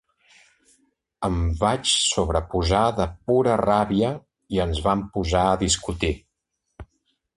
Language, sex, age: Catalan, male, 50-59